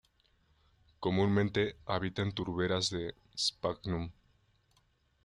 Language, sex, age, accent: Spanish, male, 19-29, México